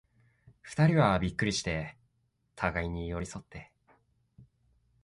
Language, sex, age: Japanese, male, 19-29